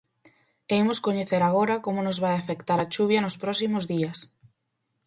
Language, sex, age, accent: Galician, female, 19-29, Normativo (estándar)